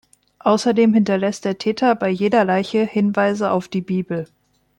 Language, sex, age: German, female, 30-39